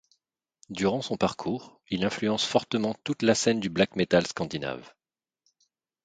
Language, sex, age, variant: French, male, 40-49, Français de métropole